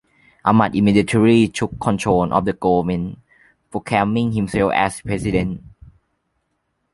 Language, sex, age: English, male, under 19